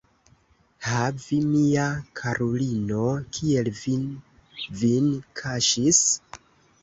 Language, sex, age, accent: Esperanto, female, 19-29, Internacia